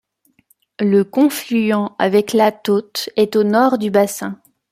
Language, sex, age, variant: French, female, 19-29, Français de métropole